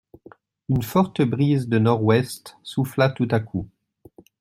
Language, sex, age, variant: French, male, 19-29, Français de métropole